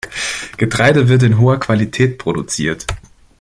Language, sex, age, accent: German, male, 30-39, Deutschland Deutsch